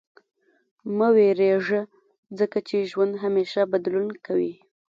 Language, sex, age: Pashto, female, 19-29